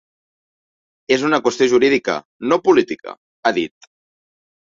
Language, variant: Catalan, Central